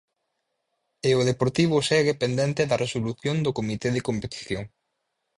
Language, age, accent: Galician, 19-29, Oriental (común en zona oriental)